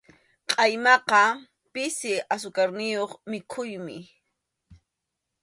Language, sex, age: Arequipa-La Unión Quechua, female, 30-39